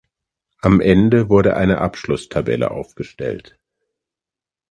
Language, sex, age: German, male, 50-59